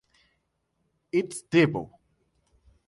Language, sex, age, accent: Spanish, male, 19-29, Caribe: Cuba, Venezuela, Puerto Rico, República Dominicana, Panamá, Colombia caribeña, México caribeño, Costa del golfo de México